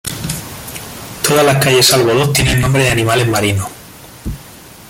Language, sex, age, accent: Spanish, male, 30-39, España: Sur peninsular (Andalucia, Extremadura, Murcia)